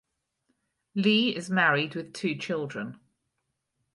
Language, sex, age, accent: English, female, 50-59, Welsh English